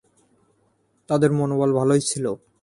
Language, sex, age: Bengali, male, 19-29